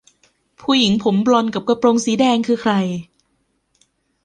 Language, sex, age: Thai, female, 19-29